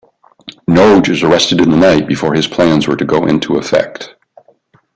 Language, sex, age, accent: English, male, 60-69, United States English